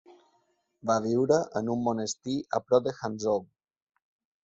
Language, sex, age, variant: Catalan, male, 40-49, Balear